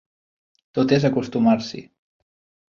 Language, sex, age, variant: Catalan, male, 19-29, Central